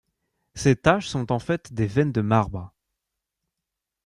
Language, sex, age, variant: French, male, 19-29, Français de métropole